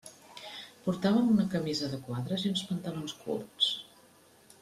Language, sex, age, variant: Catalan, female, 50-59, Central